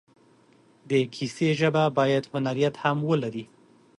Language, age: Pashto, 30-39